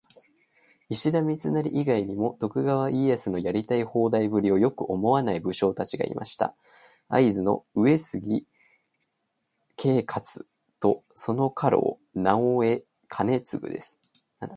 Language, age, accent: Japanese, 19-29, 標準語